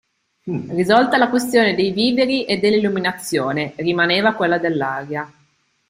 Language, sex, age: Italian, female, 30-39